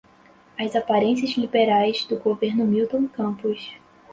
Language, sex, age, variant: Portuguese, female, 19-29, Portuguese (Brasil)